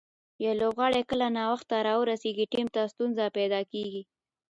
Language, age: Pashto, under 19